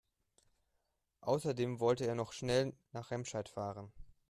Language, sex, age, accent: German, male, 19-29, Deutschland Deutsch